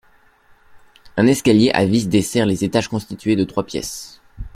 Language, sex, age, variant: French, male, 19-29, Français de métropole